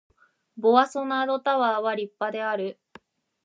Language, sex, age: Japanese, female, 19-29